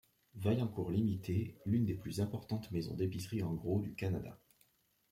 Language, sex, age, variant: French, male, 30-39, Français de métropole